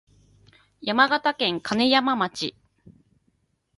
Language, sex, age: Japanese, female, 30-39